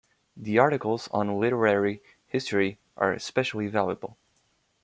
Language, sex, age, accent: English, male, 19-29, United States English